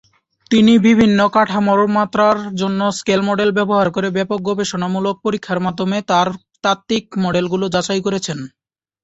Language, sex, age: Bengali, male, 19-29